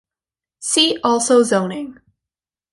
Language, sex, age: English, female, under 19